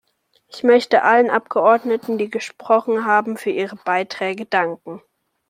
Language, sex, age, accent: German, male, under 19, Deutschland Deutsch